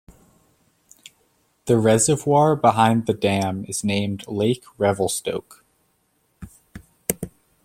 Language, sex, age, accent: English, male, 19-29, United States English